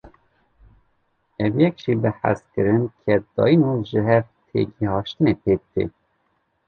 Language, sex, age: Kurdish, male, 40-49